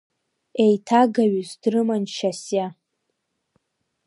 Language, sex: Abkhazian, female